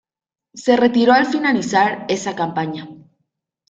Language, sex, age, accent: Spanish, female, 19-29, México